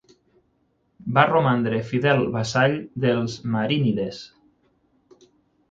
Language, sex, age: Catalan, male, 30-39